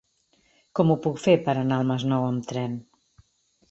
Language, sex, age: Catalan, female, 50-59